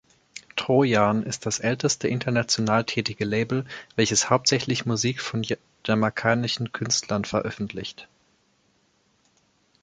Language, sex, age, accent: German, male, 19-29, Deutschland Deutsch